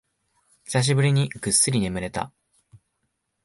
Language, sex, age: Japanese, male, 19-29